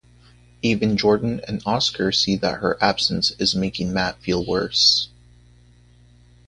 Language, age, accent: English, 30-39, United States English